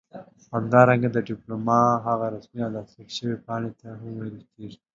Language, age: Pashto, 19-29